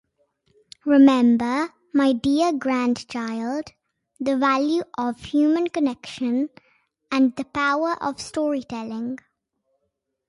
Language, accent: English, England English